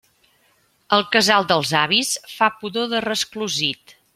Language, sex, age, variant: Catalan, female, 40-49, Central